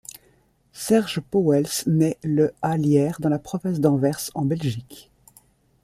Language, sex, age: French, female, 50-59